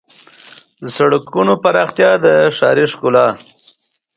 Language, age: Pashto, 40-49